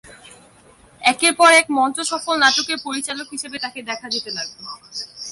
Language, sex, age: Bengali, female, under 19